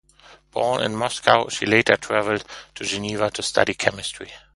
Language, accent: English, German